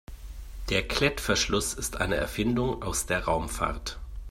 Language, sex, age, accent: German, male, 40-49, Deutschland Deutsch